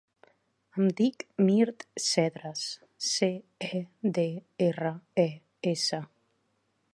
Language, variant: Catalan, Central